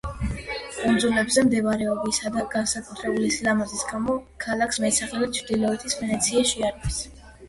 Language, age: Georgian, 19-29